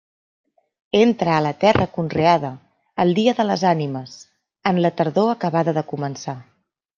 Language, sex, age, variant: Catalan, female, 19-29, Central